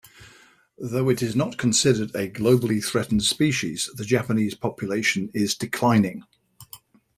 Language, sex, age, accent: English, male, 60-69, England English